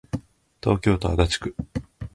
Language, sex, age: Japanese, male, 19-29